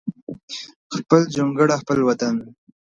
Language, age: Pashto, 19-29